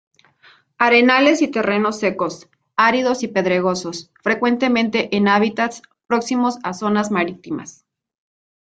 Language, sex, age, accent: Spanish, female, 30-39, México